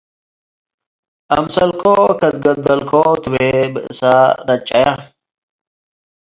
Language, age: Tigre, 30-39